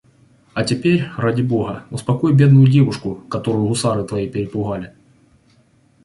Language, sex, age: Russian, male, 30-39